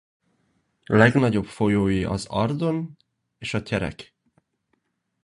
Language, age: Hungarian, 19-29